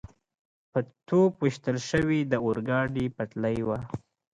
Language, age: Pashto, 19-29